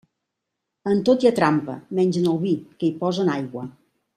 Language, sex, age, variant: Catalan, female, 60-69, Central